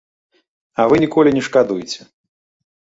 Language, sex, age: Belarusian, male, 40-49